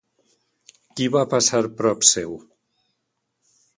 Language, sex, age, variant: Catalan, male, 60-69, Valencià central